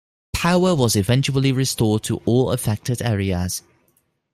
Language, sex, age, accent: English, male, 19-29, United States English